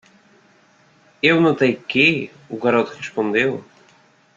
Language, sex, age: Portuguese, male, 30-39